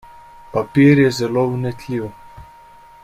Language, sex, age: Slovenian, male, 30-39